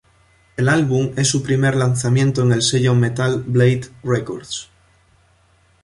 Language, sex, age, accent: Spanish, male, 19-29, España: Norte peninsular (Asturias, Castilla y León, Cantabria, País Vasco, Navarra, Aragón, La Rioja, Guadalajara, Cuenca)